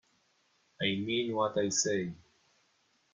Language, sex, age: English, male, 19-29